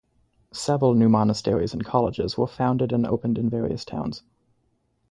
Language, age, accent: English, 19-29, Canadian English